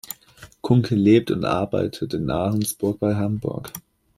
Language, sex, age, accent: German, male, under 19, Deutschland Deutsch